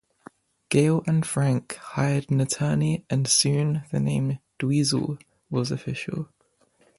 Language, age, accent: English, 19-29, England English